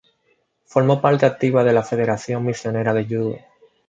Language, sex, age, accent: Spanish, male, 19-29, Caribe: Cuba, Venezuela, Puerto Rico, República Dominicana, Panamá, Colombia caribeña, México caribeño, Costa del golfo de México